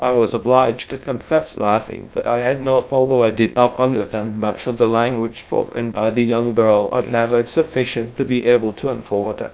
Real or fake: fake